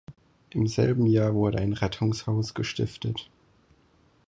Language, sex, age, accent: German, male, 19-29, Deutschland Deutsch